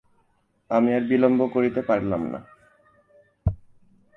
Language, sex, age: Bengali, male, 19-29